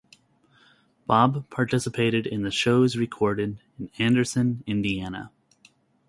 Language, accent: English, United States English